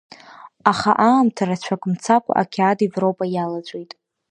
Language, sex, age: Abkhazian, female, under 19